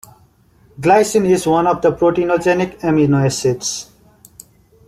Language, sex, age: English, male, 19-29